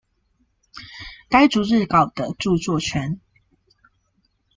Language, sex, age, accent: Chinese, female, 19-29, 出生地：高雄市